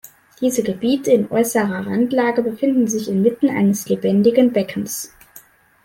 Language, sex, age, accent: German, male, under 19, Deutschland Deutsch